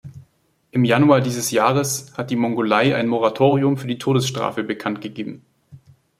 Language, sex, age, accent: German, male, 19-29, Deutschland Deutsch